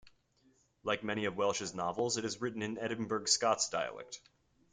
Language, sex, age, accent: English, male, 19-29, United States English